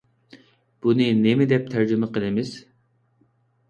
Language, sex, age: Uyghur, male, 19-29